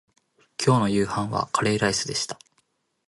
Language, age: Japanese, 19-29